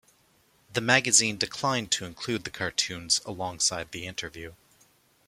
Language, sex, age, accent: English, male, 30-39, Canadian English